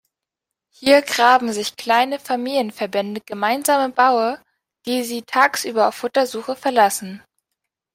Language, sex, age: German, female, under 19